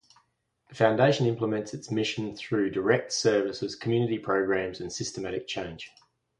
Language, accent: English, Australian English